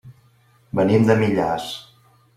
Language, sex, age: Catalan, male, 50-59